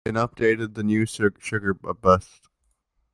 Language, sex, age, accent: English, male, under 19, Canadian English